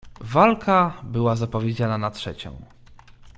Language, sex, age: Polish, male, 30-39